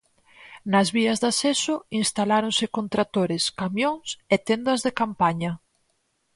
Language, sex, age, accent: Galician, female, 30-39, Atlántico (seseo e gheada)